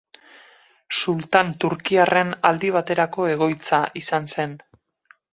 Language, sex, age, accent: Basque, female, 40-49, Mendebalekoa (Araba, Bizkaia, Gipuzkoako mendebaleko herri batzuk)